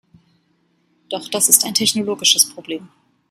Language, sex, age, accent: German, female, 30-39, Deutschland Deutsch